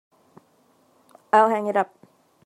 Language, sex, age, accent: English, female, 30-39, United States English